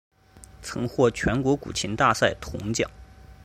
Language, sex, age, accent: Chinese, male, 30-39, 出生地：河南省